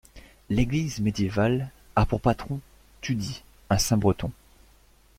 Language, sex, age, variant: French, male, 19-29, Français de métropole